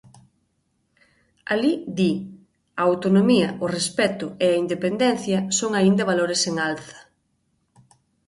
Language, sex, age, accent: Galician, female, 30-39, Normativo (estándar)